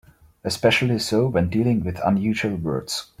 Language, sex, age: English, male, 19-29